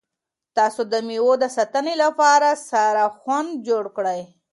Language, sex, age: Pashto, female, 19-29